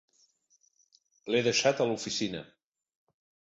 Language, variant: Catalan, Nord-Occidental